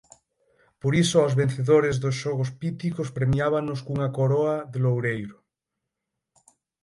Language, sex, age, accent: Galician, male, 19-29, Atlántico (seseo e gheada); Normativo (estándar)